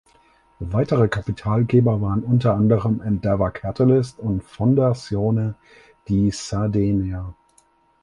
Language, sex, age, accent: German, male, 30-39, Deutschland Deutsch